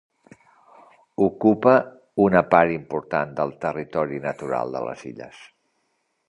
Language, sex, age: Catalan, male, 50-59